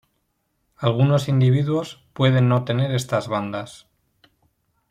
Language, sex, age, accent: Spanish, male, 40-49, España: Norte peninsular (Asturias, Castilla y León, Cantabria, País Vasco, Navarra, Aragón, La Rioja, Guadalajara, Cuenca)